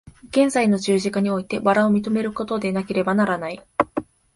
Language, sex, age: Japanese, female, 19-29